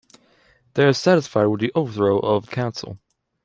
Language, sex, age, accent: English, male, under 19, United States English